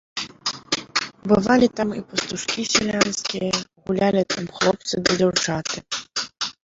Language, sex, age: Belarusian, female, 19-29